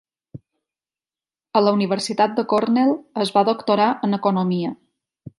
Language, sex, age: Catalan, female, 40-49